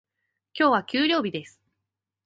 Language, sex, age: Japanese, female, 19-29